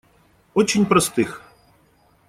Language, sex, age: Russian, male, 40-49